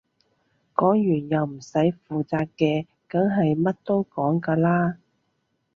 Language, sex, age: Cantonese, female, 30-39